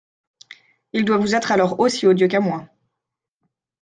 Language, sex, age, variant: French, female, 19-29, Français de métropole